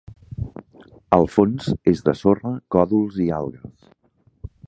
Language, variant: Catalan, Central